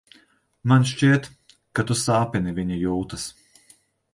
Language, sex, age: Latvian, male, 30-39